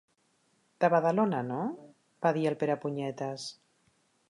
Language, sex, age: Catalan, female, 40-49